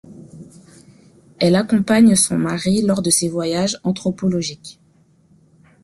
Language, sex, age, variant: French, female, 30-39, Français de métropole